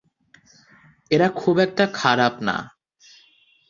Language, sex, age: Bengali, male, 19-29